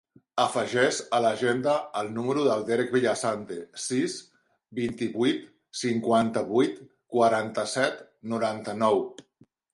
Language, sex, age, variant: Catalan, male, 50-59, Central